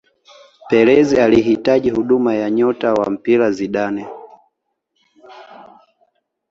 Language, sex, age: Swahili, male, 19-29